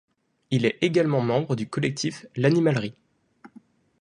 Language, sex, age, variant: French, male, 19-29, Français de métropole